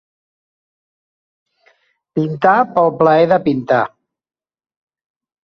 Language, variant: Catalan, Central